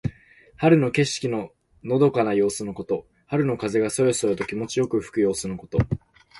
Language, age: Japanese, under 19